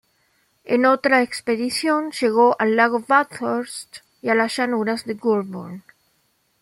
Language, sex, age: Spanish, female, 40-49